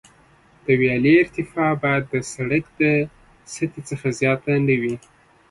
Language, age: Pashto, 30-39